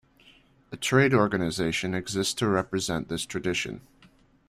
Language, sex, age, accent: English, male, 19-29, United States English